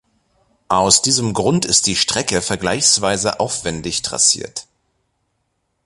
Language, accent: German, Deutschland Deutsch